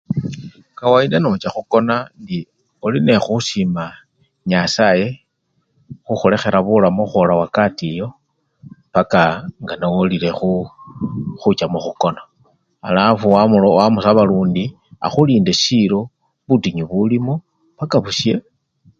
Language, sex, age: Luyia, male, 60-69